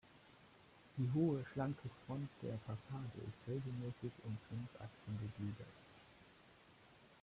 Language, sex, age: German, male, 50-59